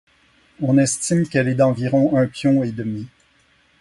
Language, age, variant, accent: French, 50-59, Français d'Amérique du Nord, Français du Canada